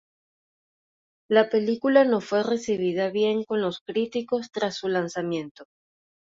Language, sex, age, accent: Spanish, female, 30-39, Caribe: Cuba, Venezuela, Puerto Rico, República Dominicana, Panamá, Colombia caribeña, México caribeño, Costa del golfo de México